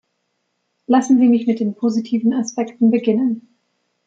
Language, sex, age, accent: German, female, 19-29, Deutschland Deutsch